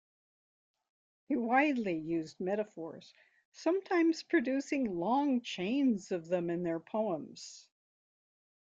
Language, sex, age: English, female, 70-79